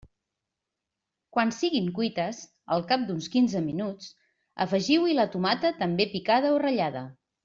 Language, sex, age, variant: Catalan, female, 50-59, Central